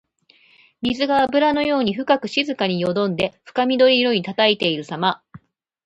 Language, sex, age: Japanese, female, 40-49